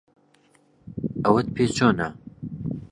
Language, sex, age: Central Kurdish, male, 30-39